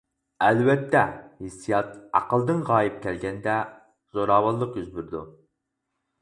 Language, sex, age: Uyghur, male, 19-29